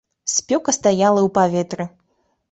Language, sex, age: Belarusian, female, 19-29